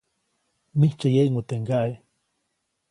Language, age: Copainalá Zoque, 40-49